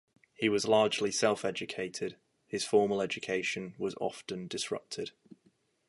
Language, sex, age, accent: English, male, 19-29, England English